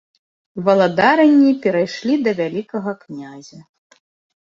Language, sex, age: Belarusian, female, 40-49